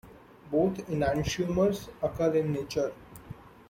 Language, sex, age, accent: English, male, 19-29, India and South Asia (India, Pakistan, Sri Lanka)